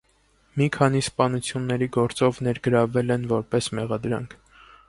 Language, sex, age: Armenian, male, 19-29